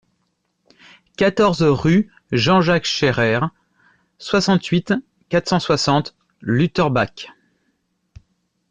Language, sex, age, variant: French, male, 30-39, Français de métropole